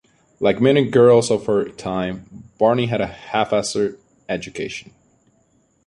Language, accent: English, United States English